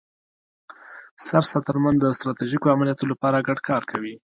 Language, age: Pashto, 19-29